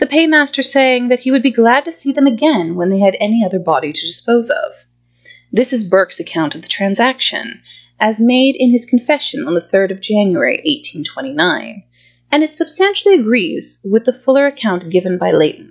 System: none